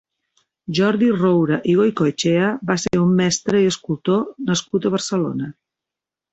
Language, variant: Catalan, Central